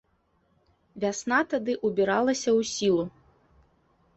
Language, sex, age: Belarusian, female, 30-39